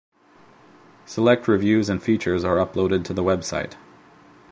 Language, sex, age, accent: English, male, 30-39, United States English